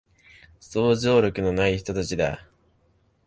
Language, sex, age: Japanese, male, 19-29